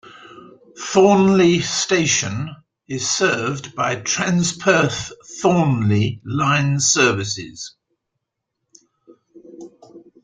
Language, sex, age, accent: English, male, 70-79, England English